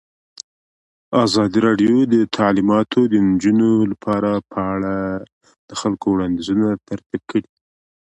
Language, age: Pashto, 19-29